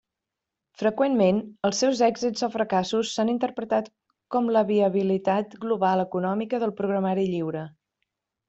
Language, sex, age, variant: Catalan, female, 40-49, Central